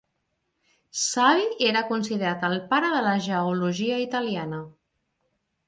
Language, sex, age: Catalan, female, 40-49